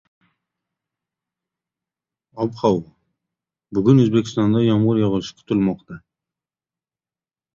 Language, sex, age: Uzbek, male, 30-39